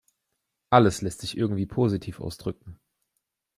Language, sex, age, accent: German, male, 19-29, Deutschland Deutsch